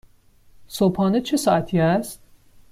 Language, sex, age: Persian, male, 19-29